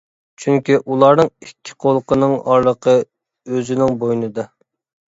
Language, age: Uyghur, 19-29